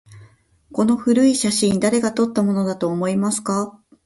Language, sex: Japanese, female